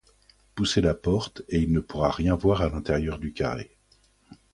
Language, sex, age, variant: French, male, 50-59, Français de métropole